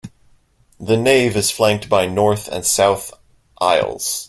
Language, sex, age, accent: English, male, 19-29, United States English